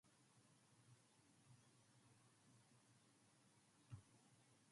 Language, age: English, 19-29